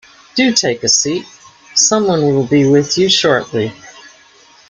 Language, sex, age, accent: English, female, 60-69, United States English